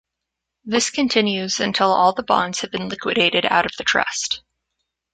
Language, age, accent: English, 19-29, United States English